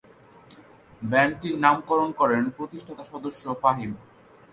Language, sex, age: Bengali, male, 19-29